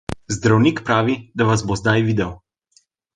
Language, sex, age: Slovenian, male, 19-29